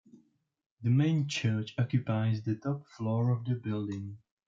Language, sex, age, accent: English, male, 19-29, England English